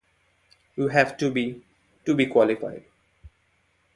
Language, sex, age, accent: English, male, 19-29, India and South Asia (India, Pakistan, Sri Lanka)